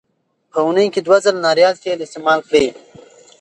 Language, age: Pashto, 19-29